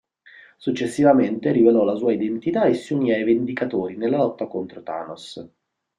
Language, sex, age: Italian, male, 30-39